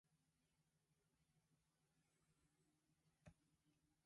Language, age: Japanese, 19-29